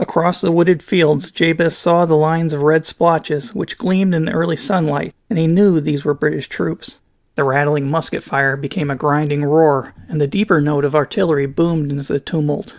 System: none